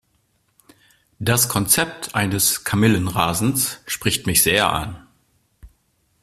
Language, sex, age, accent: German, male, 40-49, Deutschland Deutsch